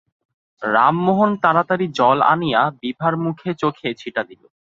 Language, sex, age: Bengali, male, 19-29